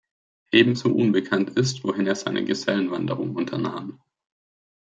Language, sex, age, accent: German, male, 19-29, Deutschland Deutsch